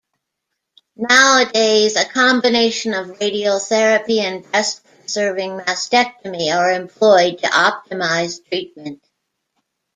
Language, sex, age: English, female, 60-69